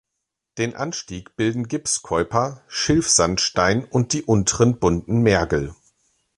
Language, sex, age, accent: German, male, 40-49, Deutschland Deutsch